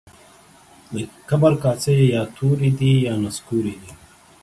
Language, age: Pashto, 30-39